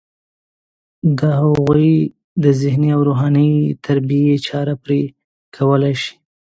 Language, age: Pashto, 30-39